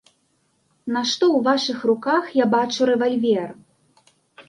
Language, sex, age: Belarusian, female, 19-29